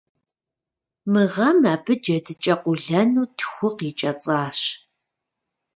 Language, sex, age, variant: Kabardian, female, 50-59, Адыгэбзэ (Къэбэрдей, Кирил, псоми зэдай)